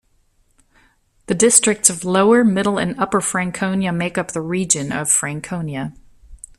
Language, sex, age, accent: English, female, 50-59, United States English